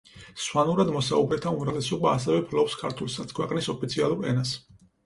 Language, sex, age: Georgian, male, 30-39